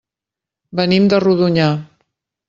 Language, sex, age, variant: Catalan, female, 50-59, Central